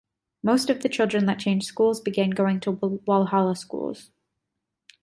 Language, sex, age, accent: English, female, 19-29, United States English